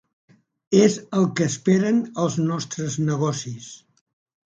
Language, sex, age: Catalan, male, 70-79